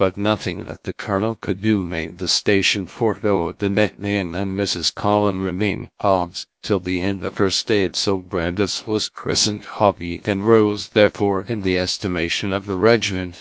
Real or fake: fake